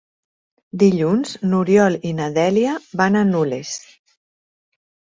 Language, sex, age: Catalan, female, 40-49